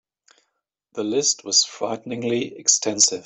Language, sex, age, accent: English, male, 50-59, United States English